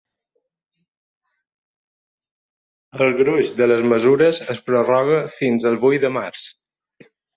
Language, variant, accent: Catalan, Balear, balear